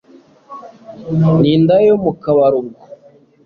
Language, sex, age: Kinyarwanda, male, 19-29